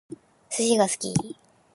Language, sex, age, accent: Japanese, female, 19-29, 標準語